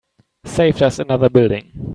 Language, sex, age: English, male, 19-29